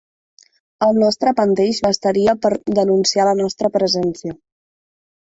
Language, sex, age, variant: Catalan, female, 19-29, Central